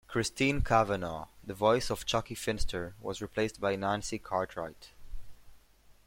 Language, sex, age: English, male, under 19